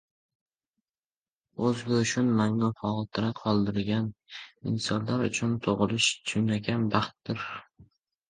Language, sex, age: Uzbek, male, under 19